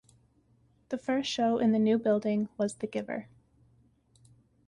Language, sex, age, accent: English, female, 19-29, Canadian English